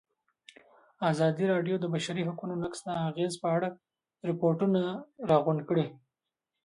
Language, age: Pashto, 19-29